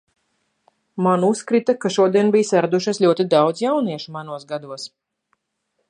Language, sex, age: Latvian, female, 40-49